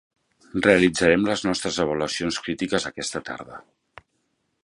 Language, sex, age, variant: Catalan, male, 40-49, Central